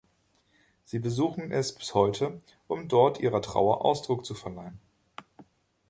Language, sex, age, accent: German, male, 19-29, Deutschland Deutsch